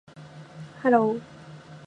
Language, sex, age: Japanese, female, 19-29